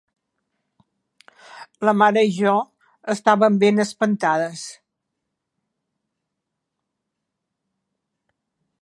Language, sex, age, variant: Catalan, female, 70-79, Central